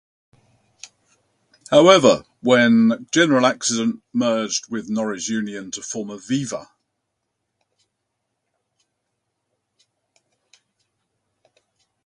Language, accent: English, England English